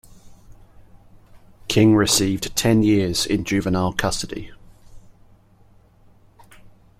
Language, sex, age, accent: English, male, 30-39, Australian English